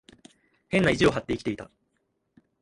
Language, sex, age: Japanese, male, 19-29